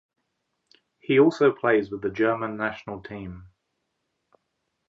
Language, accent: English, England English